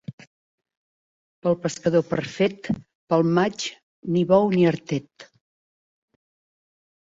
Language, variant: Catalan, Central